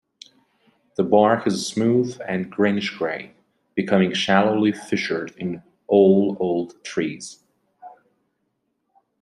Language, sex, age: English, male, 19-29